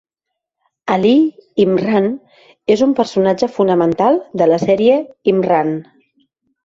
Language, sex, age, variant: Catalan, female, 30-39, Central